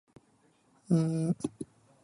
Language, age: Cantonese, 19-29